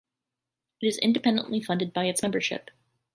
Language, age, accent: English, 30-39, United States English